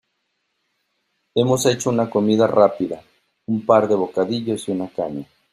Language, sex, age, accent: Spanish, male, 50-59, México